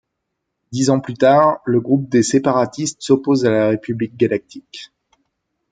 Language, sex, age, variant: French, male, 30-39, Français de métropole